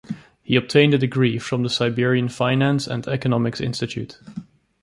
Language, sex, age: English, male, 19-29